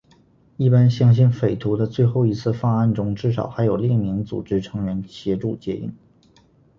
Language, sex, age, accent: Chinese, male, 19-29, 出生地：吉林省